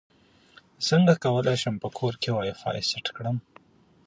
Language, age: Pashto, 30-39